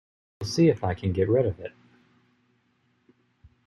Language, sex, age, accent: English, male, 19-29, United States English